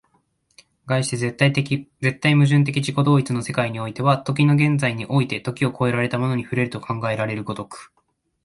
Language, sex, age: Japanese, male, 19-29